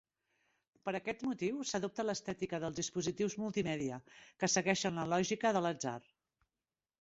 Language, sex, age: Catalan, female, 50-59